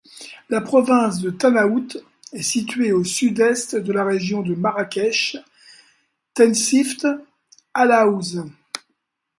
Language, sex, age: French, male, 60-69